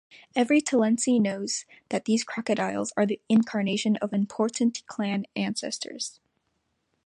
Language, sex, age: English, female, under 19